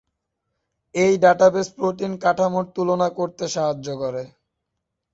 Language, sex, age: Bengali, male, 19-29